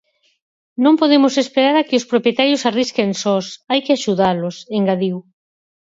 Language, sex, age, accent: Galician, female, 50-59, Central (gheada)